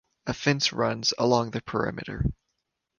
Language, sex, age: English, male, 19-29